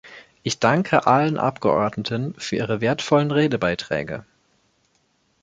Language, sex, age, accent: German, male, 19-29, Deutschland Deutsch